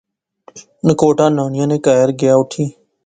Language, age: Pahari-Potwari, 19-29